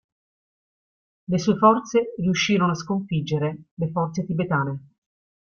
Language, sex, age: Italian, female, 40-49